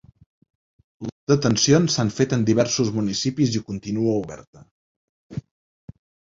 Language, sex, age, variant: Catalan, male, 19-29, Central